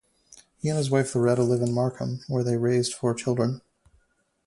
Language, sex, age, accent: English, male, 30-39, United States English